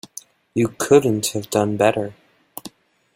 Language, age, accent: English, under 19, United States English